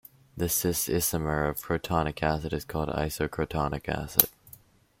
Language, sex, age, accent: English, male, under 19, United States English